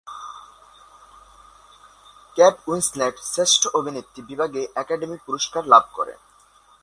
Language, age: Bengali, 19-29